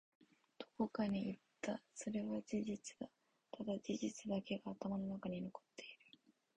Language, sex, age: Japanese, female, 19-29